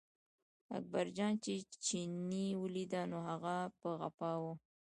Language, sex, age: Pashto, female, 19-29